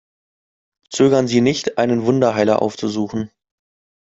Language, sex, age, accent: German, male, 30-39, Deutschland Deutsch